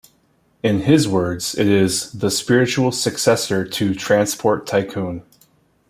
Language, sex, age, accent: English, male, 19-29, United States English